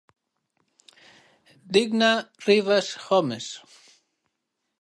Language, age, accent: Galician, 40-49, Atlántico (seseo e gheada)